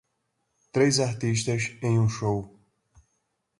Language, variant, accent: Portuguese, Portuguese (Brasil), Nordestino